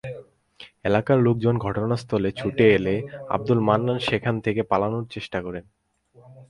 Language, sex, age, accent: Bengali, male, 19-29, প্রমিত; চলিত